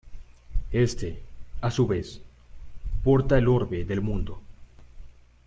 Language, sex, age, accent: Spanish, male, 19-29, México